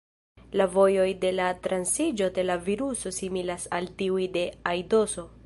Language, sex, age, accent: Esperanto, female, under 19, Internacia